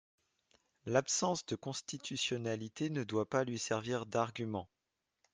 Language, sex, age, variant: French, male, 30-39, Français de métropole